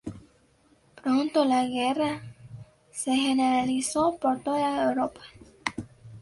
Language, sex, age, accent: Spanish, female, under 19, América central